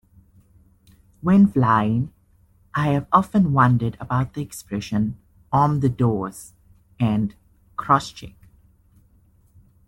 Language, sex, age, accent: English, male, 19-29, Southern African (South Africa, Zimbabwe, Namibia)